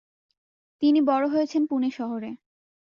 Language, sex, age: Bengali, female, under 19